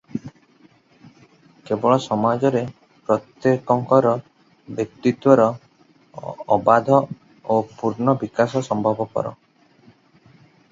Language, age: Odia, 19-29